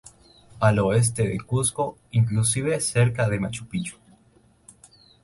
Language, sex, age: Spanish, male, 19-29